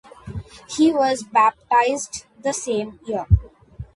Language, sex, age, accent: English, female, under 19, India and South Asia (India, Pakistan, Sri Lanka)